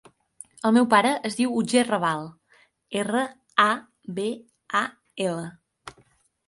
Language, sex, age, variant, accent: Catalan, female, 30-39, Central, Girona